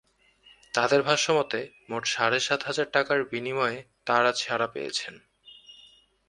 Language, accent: Bengali, শুদ্ধ